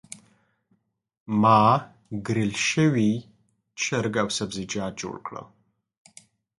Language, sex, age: Pashto, male, 30-39